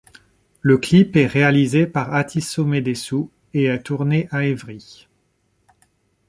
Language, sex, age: French, male, 30-39